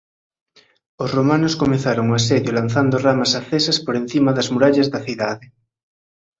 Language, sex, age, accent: Galician, male, 19-29, Central (sen gheada)